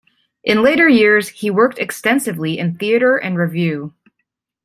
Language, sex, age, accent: English, female, 19-29, United States English